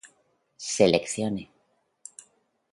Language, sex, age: Spanish, female, 60-69